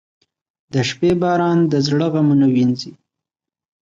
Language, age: Pashto, 19-29